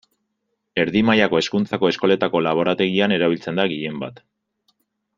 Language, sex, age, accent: Basque, male, 19-29, Mendebalekoa (Araba, Bizkaia, Gipuzkoako mendebaleko herri batzuk)